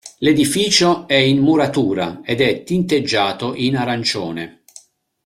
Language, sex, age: Italian, male, 50-59